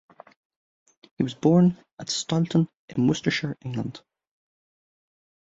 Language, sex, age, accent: English, male, 30-39, Irish English